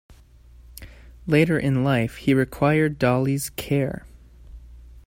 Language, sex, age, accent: English, male, 19-29, United States English